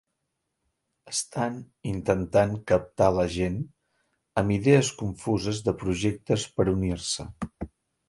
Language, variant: Catalan, Central